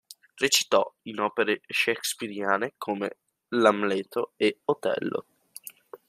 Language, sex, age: Italian, male, under 19